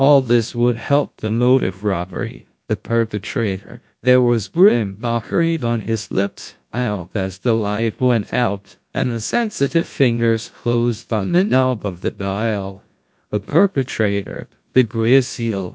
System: TTS, GlowTTS